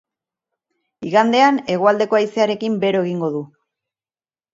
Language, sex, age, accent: Basque, female, 40-49, Erdialdekoa edo Nafarra (Gipuzkoa, Nafarroa)